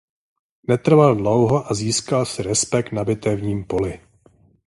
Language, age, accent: Czech, 40-49, pražský